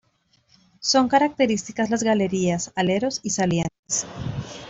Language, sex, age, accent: Spanish, female, 19-29, Andino-Pacífico: Colombia, Perú, Ecuador, oeste de Bolivia y Venezuela andina